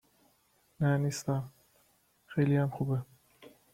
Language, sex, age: Persian, male, 30-39